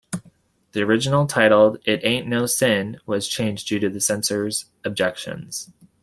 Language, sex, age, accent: English, male, 19-29, United States English